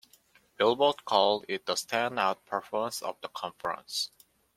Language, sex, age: English, male, 19-29